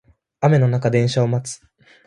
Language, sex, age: Japanese, male, 19-29